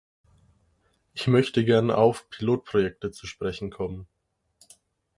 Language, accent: German, Deutschland Deutsch